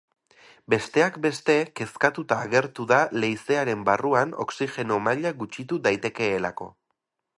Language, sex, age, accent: Basque, male, 30-39, Erdialdekoa edo Nafarra (Gipuzkoa, Nafarroa)